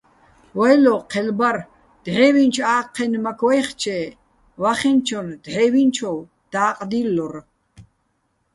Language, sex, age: Bats, female, 60-69